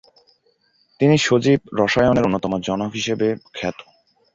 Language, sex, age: Bengali, male, 19-29